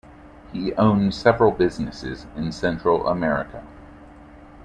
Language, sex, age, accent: English, male, 40-49, United States English